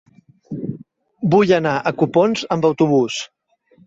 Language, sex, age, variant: Catalan, male, 30-39, Central